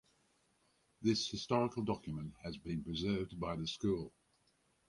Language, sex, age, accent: English, male, 70-79, Australian English